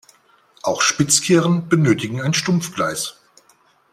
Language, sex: German, male